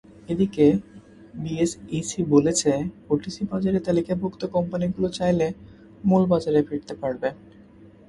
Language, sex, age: Bengali, male, 19-29